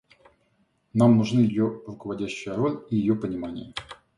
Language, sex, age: Russian, male, 40-49